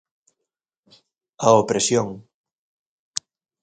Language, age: Galician, 40-49